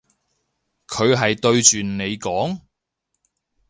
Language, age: Cantonese, 30-39